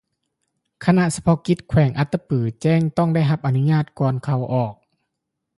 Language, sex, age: Lao, male, 30-39